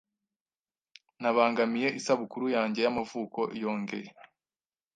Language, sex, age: Kinyarwanda, male, 19-29